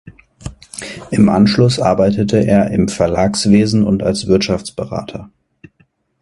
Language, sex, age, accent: German, male, 30-39, Deutschland Deutsch